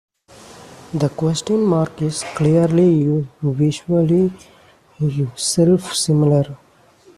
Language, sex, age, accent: English, male, 19-29, India and South Asia (India, Pakistan, Sri Lanka)